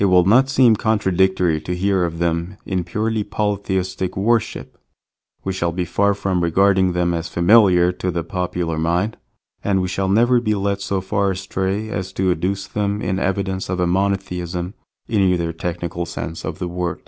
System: none